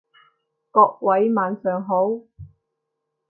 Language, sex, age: Cantonese, female, 19-29